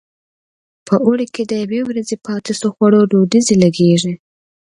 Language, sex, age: Pashto, female, 19-29